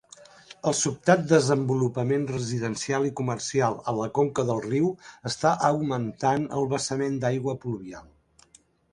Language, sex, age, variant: Catalan, male, 60-69, Central